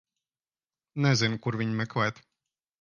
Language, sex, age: Latvian, male, 40-49